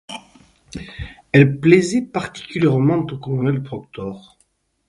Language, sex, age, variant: French, male, 50-59, Français de métropole